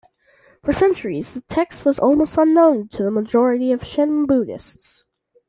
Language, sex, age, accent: English, male, under 19, United States English